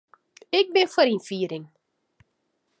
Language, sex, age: Western Frisian, female, 30-39